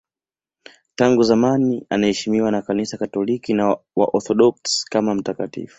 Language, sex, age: Swahili, male, 19-29